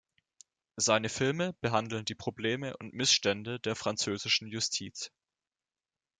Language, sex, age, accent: German, male, under 19, Deutschland Deutsch